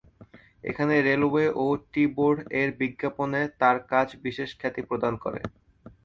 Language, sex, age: Bengali, male, 19-29